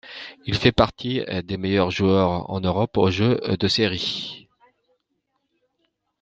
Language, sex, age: French, male, 30-39